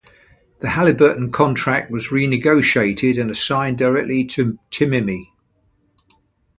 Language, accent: English, England English